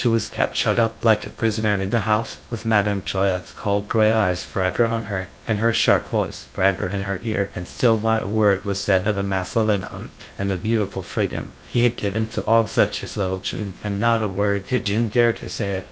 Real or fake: fake